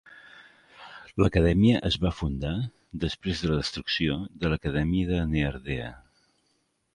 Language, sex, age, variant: Catalan, male, 50-59, Central